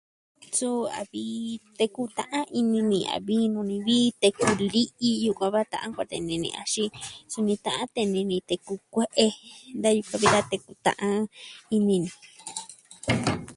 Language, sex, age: Southwestern Tlaxiaco Mixtec, female, 19-29